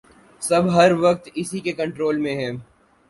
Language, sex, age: Urdu, male, 19-29